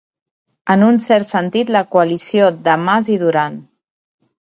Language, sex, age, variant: Catalan, female, 40-49, Central